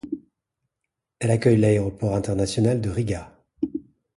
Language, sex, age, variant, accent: French, male, 40-49, Français d'Europe, Français de Belgique